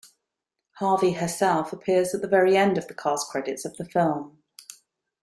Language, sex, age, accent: English, female, 40-49, England English